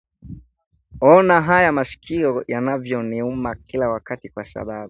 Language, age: Swahili, 19-29